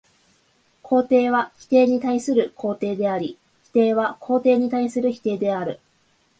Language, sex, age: Japanese, female, 19-29